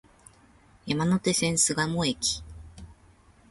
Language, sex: Japanese, female